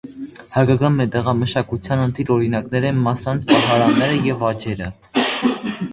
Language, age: Armenian, under 19